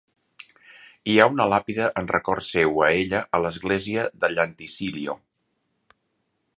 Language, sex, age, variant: Catalan, male, 50-59, Central